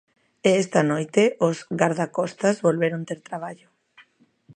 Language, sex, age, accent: Galician, female, 40-49, Normativo (estándar)